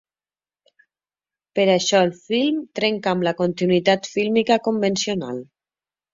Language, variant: Catalan, Nord-Occidental